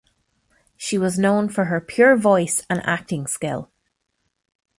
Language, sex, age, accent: English, female, 30-39, Irish English